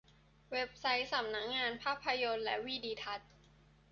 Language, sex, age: Thai, female, 19-29